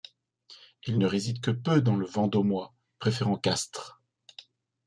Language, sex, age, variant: French, male, 30-39, Français de métropole